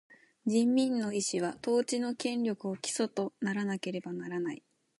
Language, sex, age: Japanese, female, 19-29